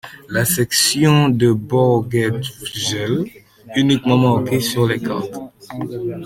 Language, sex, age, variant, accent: French, male, 19-29, Français des départements et régions d'outre-mer, Français de Guadeloupe